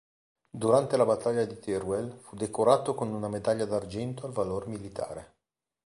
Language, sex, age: Italian, male, 40-49